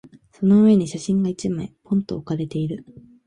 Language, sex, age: Japanese, female, 19-29